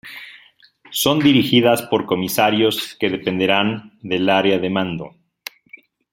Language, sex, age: Spanish, male, 40-49